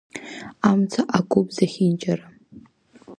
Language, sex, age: Abkhazian, female, under 19